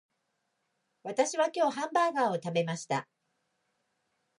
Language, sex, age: Japanese, female, 50-59